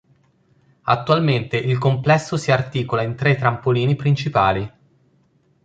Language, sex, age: Italian, male, 30-39